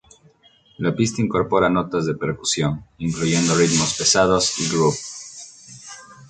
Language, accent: Spanish, Andino-Pacífico: Colombia, Perú, Ecuador, oeste de Bolivia y Venezuela andina